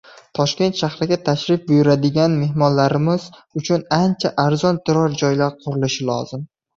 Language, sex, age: Uzbek, male, under 19